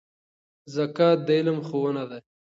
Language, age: Pashto, 19-29